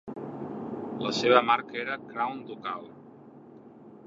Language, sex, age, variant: Catalan, male, 30-39, Central